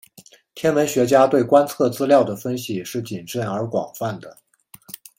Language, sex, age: Chinese, male, 30-39